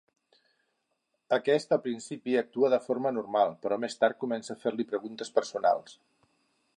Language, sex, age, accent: Catalan, male, 60-69, Neutre